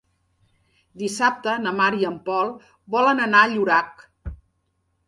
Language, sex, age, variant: Catalan, female, 40-49, Septentrional